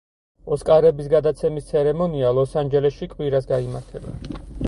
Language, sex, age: Georgian, male, 30-39